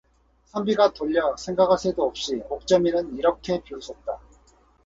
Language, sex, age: Korean, male, 40-49